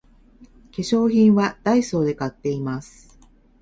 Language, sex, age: Japanese, female, 50-59